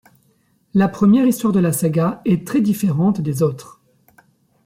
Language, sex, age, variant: French, male, 30-39, Français de métropole